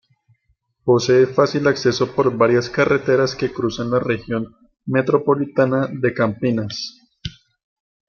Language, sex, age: Spanish, male, 30-39